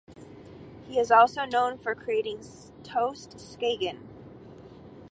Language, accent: English, United States English